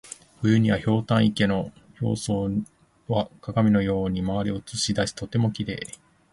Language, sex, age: Japanese, male, 40-49